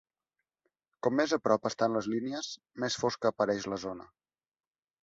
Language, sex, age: Catalan, male, 19-29